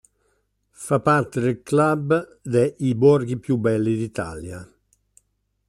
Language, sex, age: Italian, male, 60-69